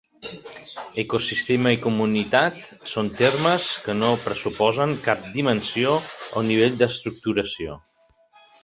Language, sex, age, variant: Catalan, male, 50-59, Central